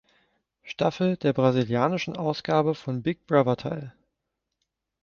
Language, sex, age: German, male, 19-29